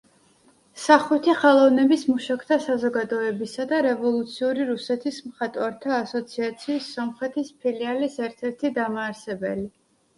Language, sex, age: Georgian, female, 19-29